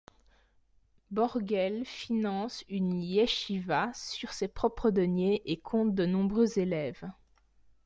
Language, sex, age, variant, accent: French, female, 19-29, Français d'Europe, Français de Belgique